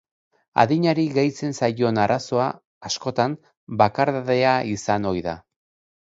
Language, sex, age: Basque, male, 40-49